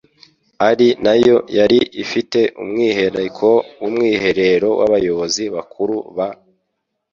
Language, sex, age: Kinyarwanda, male, 19-29